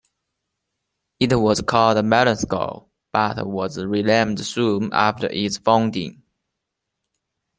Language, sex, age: English, male, 19-29